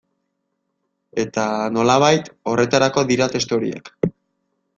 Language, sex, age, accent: Basque, male, 19-29, Erdialdekoa edo Nafarra (Gipuzkoa, Nafarroa)